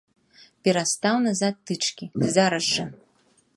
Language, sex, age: Belarusian, female, 30-39